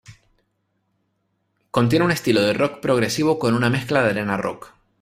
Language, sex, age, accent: Spanish, male, 19-29, España: Islas Canarias